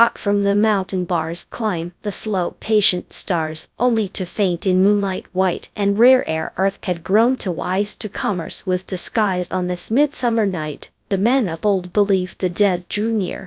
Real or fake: fake